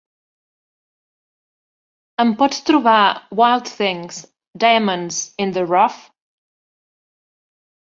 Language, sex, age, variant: Catalan, female, 40-49, Central